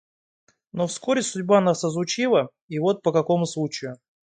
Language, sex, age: Russian, male, 19-29